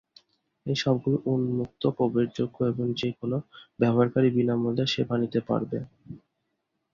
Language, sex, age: Bengali, male, 19-29